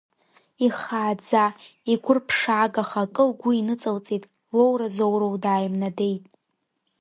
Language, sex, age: Abkhazian, female, 19-29